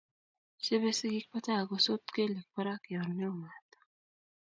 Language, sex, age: Kalenjin, female, 19-29